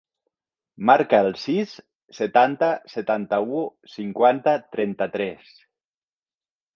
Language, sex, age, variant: Catalan, male, 40-49, Nord-Occidental